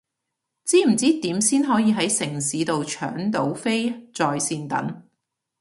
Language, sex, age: Cantonese, female, 40-49